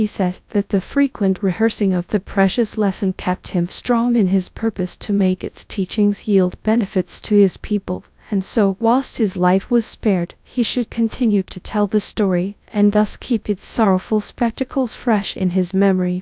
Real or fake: fake